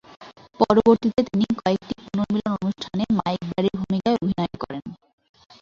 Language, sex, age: Bengali, female, 19-29